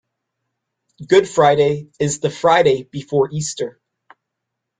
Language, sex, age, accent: English, male, 19-29, United States English